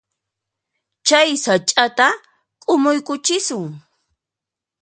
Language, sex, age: Puno Quechua, female, 30-39